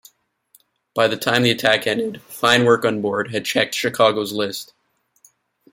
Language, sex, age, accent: English, male, 19-29, Canadian English